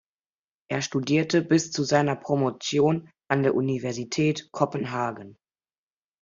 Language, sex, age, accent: German, male, under 19, Deutschland Deutsch